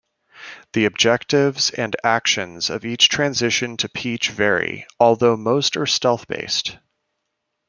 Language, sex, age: English, male, 19-29